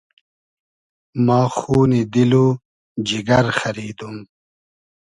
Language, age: Hazaragi, 30-39